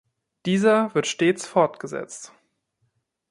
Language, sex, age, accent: German, male, 19-29, Deutschland Deutsch